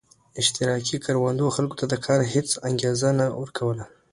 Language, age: Pashto, 19-29